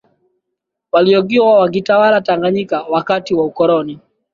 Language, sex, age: Swahili, male, 19-29